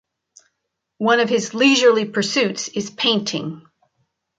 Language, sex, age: English, female, 60-69